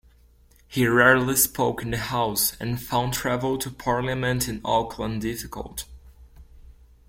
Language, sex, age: English, male, under 19